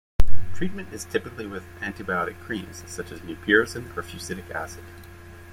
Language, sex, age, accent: English, male, 19-29, Canadian English